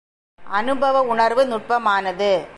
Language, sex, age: Tamil, female, 40-49